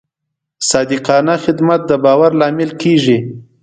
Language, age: Pashto, 19-29